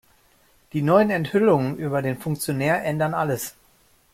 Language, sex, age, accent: German, male, 19-29, Deutschland Deutsch